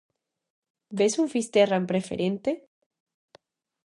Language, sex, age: Galician, female, 19-29